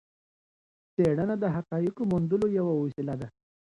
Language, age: Pashto, 19-29